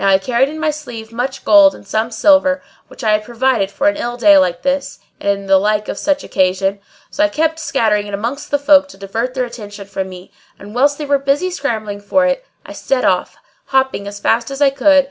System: none